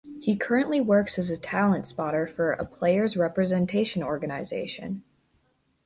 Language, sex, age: English, female, under 19